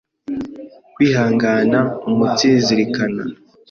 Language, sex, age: Kinyarwanda, male, 19-29